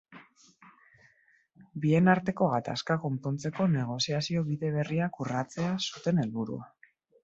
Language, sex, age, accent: Basque, female, 30-39, Mendebalekoa (Araba, Bizkaia, Gipuzkoako mendebaleko herri batzuk)